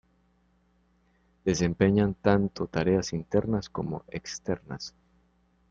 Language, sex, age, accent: Spanish, male, 19-29, Caribe: Cuba, Venezuela, Puerto Rico, República Dominicana, Panamá, Colombia caribeña, México caribeño, Costa del golfo de México